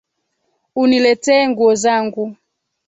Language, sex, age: Swahili, female, 19-29